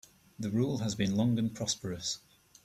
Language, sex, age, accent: English, male, 30-39, England English